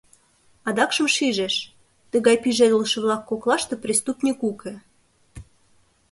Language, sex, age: Mari, female, 19-29